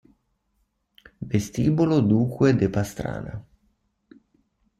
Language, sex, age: Italian, male, 30-39